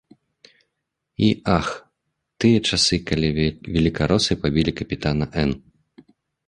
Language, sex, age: Belarusian, male, 30-39